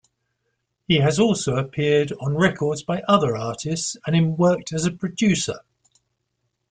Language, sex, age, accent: English, male, 70-79, England English